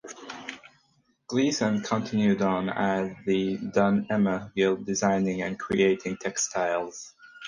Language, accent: English, United States English